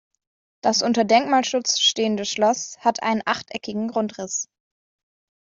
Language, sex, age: German, female, under 19